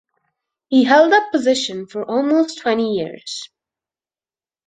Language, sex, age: English, female, under 19